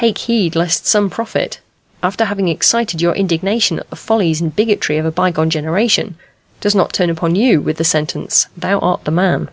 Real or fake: real